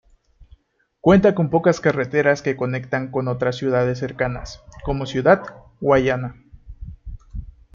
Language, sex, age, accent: Spanish, male, 19-29, México